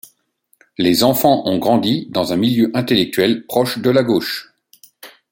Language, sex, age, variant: French, male, 40-49, Français de métropole